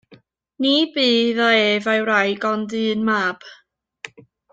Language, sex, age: Welsh, female, 19-29